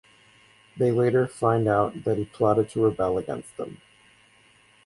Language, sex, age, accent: English, male, 19-29, United States English